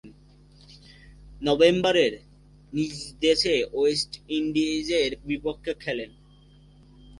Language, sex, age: Bengali, male, under 19